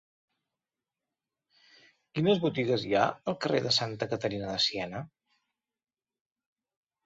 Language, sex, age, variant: Catalan, male, 50-59, Central